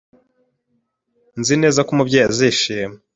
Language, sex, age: Kinyarwanda, female, 19-29